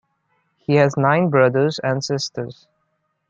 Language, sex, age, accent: English, male, 19-29, India and South Asia (India, Pakistan, Sri Lanka)